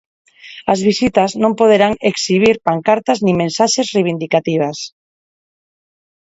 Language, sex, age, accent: Galician, female, 40-49, Neofalante